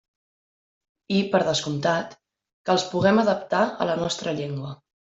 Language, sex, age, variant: Catalan, female, 19-29, Central